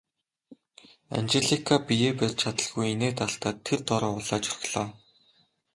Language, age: Mongolian, 19-29